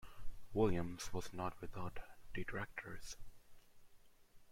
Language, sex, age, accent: English, male, under 19, India and South Asia (India, Pakistan, Sri Lanka)